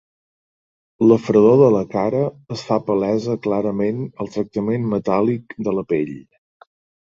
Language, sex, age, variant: Catalan, male, 30-39, Central